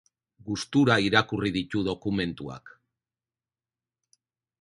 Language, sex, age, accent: Basque, male, 40-49, Erdialdekoa edo Nafarra (Gipuzkoa, Nafarroa)